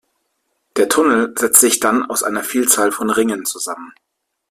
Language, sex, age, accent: German, male, 30-39, Deutschland Deutsch